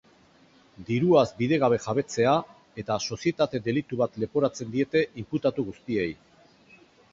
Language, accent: Basque, Erdialdekoa edo Nafarra (Gipuzkoa, Nafarroa)